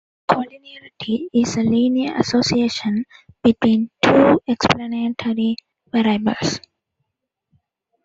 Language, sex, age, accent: English, female, 19-29, India and South Asia (India, Pakistan, Sri Lanka)